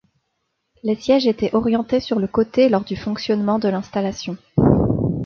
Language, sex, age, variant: French, female, 30-39, Français de métropole